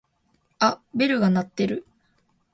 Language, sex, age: Japanese, female, 19-29